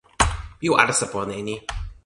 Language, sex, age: Toki Pona, male, 19-29